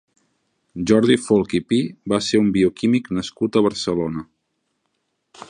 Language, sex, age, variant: Catalan, male, 30-39, Central